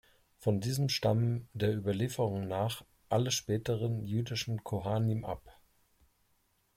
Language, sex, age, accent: German, male, 40-49, Deutschland Deutsch